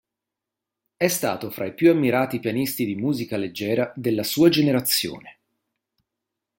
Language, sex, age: Italian, male, 30-39